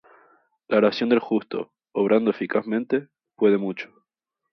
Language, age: Spanish, 19-29